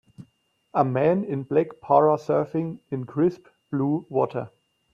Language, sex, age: English, male, 30-39